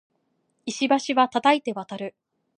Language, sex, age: Japanese, female, 19-29